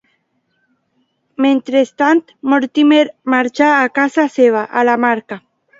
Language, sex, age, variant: Catalan, female, under 19, Alacantí